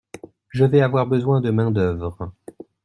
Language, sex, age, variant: French, male, 19-29, Français de métropole